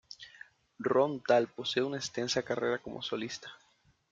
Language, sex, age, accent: Spanish, male, 19-29, Caribe: Cuba, Venezuela, Puerto Rico, República Dominicana, Panamá, Colombia caribeña, México caribeño, Costa del golfo de México